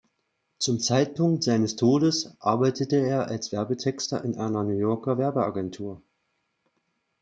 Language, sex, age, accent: German, male, 40-49, Deutschland Deutsch